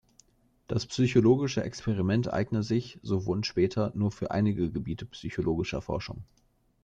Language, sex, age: German, male, 19-29